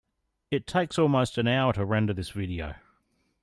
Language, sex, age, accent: English, male, 30-39, Australian English